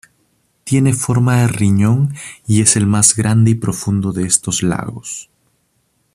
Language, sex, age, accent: Spanish, male, 30-39, Andino-Pacífico: Colombia, Perú, Ecuador, oeste de Bolivia y Venezuela andina